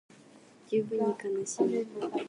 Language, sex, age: Japanese, female, 19-29